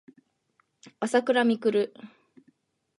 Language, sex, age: Japanese, female, 19-29